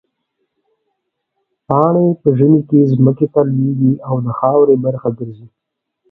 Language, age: Pashto, 40-49